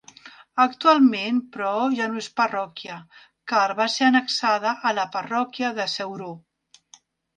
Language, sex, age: Catalan, female, 50-59